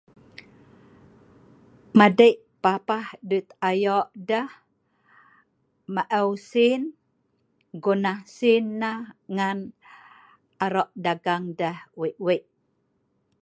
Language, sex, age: Sa'ban, female, 50-59